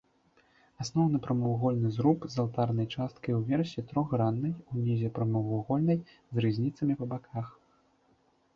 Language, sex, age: Belarusian, male, 19-29